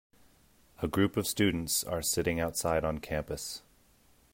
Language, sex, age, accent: English, male, 30-39, United States English